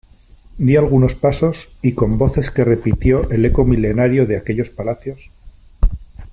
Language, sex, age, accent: Spanish, male, 30-39, España: Norte peninsular (Asturias, Castilla y León, Cantabria, País Vasco, Navarra, Aragón, La Rioja, Guadalajara, Cuenca)